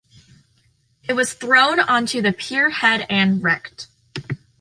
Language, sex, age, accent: English, female, under 19, United States English